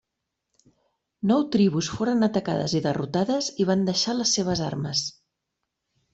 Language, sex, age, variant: Catalan, female, 40-49, Central